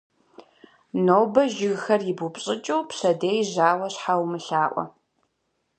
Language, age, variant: Kabardian, 19-29, Адыгэбзэ (Къэбэрдей, Кирил, псоми зэдай)